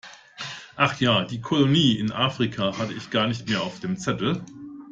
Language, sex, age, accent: German, male, 50-59, Deutschland Deutsch